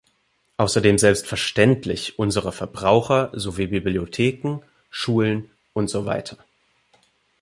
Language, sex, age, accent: German, male, 19-29, Deutschland Deutsch